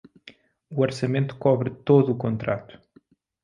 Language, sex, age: Portuguese, male, 30-39